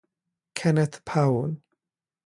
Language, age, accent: English, 19-29, England English; London English